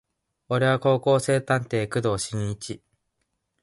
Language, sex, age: Japanese, male, 19-29